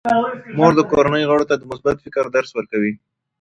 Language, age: Pashto, 19-29